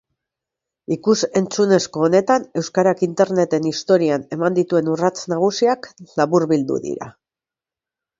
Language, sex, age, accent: Basque, female, 40-49, Mendebalekoa (Araba, Bizkaia, Gipuzkoako mendebaleko herri batzuk)